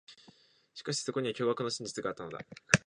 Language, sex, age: Japanese, male, 19-29